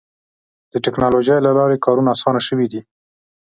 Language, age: Pashto, 30-39